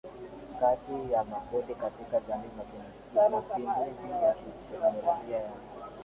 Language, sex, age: Swahili, male, 19-29